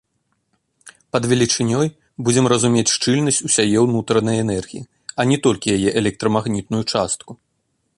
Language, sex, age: Belarusian, male, 30-39